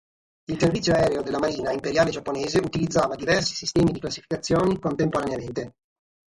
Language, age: Italian, 40-49